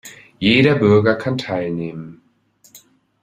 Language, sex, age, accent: German, male, 19-29, Deutschland Deutsch